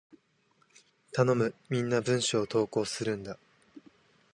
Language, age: Japanese, 19-29